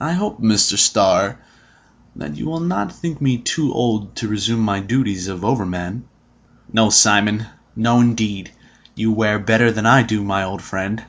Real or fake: real